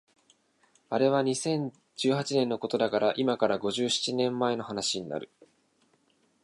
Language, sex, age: Japanese, male, 19-29